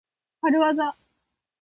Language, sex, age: Japanese, female, 19-29